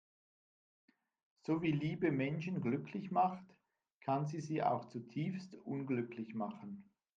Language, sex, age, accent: German, male, 50-59, Schweizerdeutsch